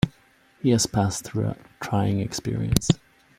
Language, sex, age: English, male, 30-39